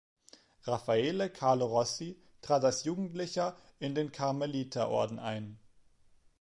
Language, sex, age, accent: German, male, 19-29, Deutschland Deutsch